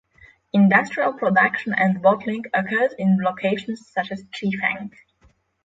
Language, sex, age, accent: English, female, 19-29, Slavic; polish